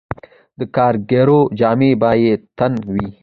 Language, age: Pashto, under 19